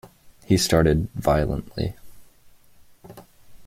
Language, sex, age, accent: English, male, 19-29, United States English